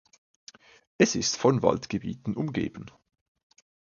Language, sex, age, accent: German, male, 19-29, Schweizerdeutsch